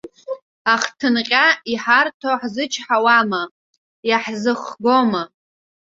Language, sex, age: Abkhazian, female, under 19